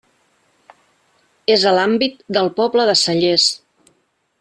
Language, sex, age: Catalan, female, 50-59